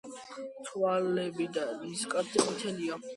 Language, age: Georgian, 90+